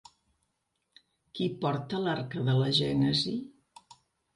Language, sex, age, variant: Catalan, female, 60-69, Central